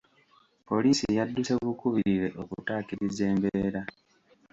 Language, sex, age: Ganda, male, 19-29